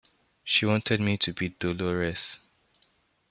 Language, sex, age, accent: English, male, under 19, Southern African (South Africa, Zimbabwe, Namibia)